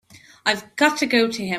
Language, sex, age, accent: English, female, 40-49, United States English